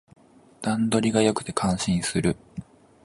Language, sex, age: Japanese, male, 19-29